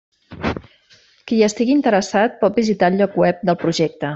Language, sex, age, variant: Catalan, female, 40-49, Central